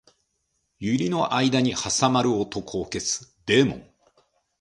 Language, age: Japanese, 50-59